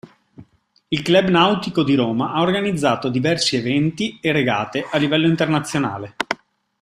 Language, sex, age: Italian, male, 30-39